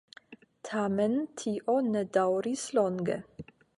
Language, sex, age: Esperanto, female, 19-29